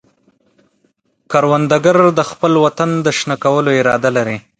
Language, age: Pashto, 19-29